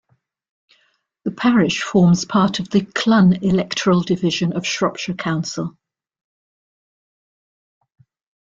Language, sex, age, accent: English, female, 50-59, England English